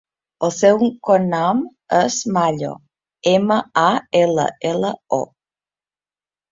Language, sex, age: Catalan, female, 40-49